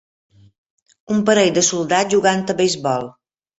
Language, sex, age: Catalan, female, 50-59